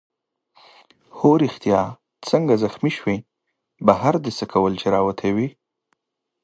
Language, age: Pashto, 19-29